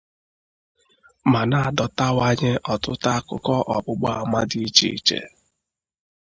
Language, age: Igbo, 30-39